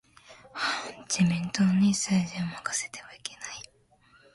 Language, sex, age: Japanese, female, 19-29